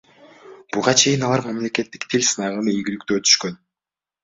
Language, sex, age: Kyrgyz, male, 19-29